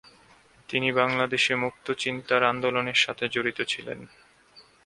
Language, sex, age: Bengali, male, 19-29